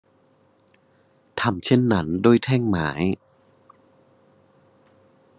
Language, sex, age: Thai, male, 19-29